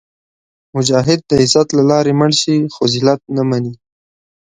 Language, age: Pashto, 19-29